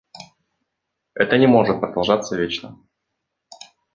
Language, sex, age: Russian, male, 19-29